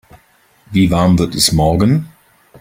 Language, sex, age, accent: German, male, 40-49, Deutschland Deutsch